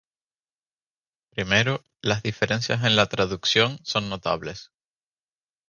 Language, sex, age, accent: Spanish, male, 19-29, España: Islas Canarias